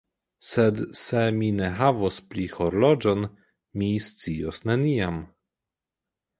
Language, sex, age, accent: Esperanto, male, 30-39, Internacia